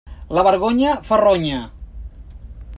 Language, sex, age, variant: Catalan, male, 40-49, Central